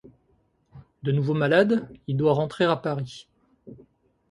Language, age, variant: French, 50-59, Français de métropole